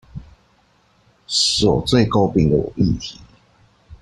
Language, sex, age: Chinese, male, 19-29